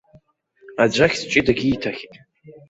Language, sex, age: Abkhazian, male, under 19